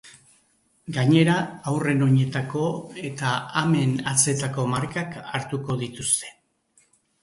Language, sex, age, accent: Basque, male, 60-69, Erdialdekoa edo Nafarra (Gipuzkoa, Nafarroa)